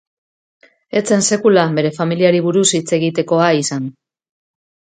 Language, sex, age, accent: Basque, female, 40-49, Mendebalekoa (Araba, Bizkaia, Gipuzkoako mendebaleko herri batzuk)